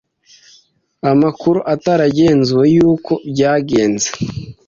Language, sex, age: Kinyarwanda, male, 19-29